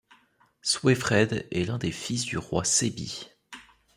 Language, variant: French, Français de métropole